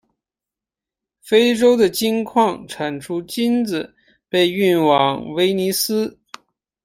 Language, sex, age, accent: Chinese, male, 30-39, 出生地：黑龙江省